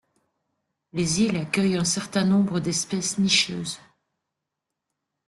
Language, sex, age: French, female, 60-69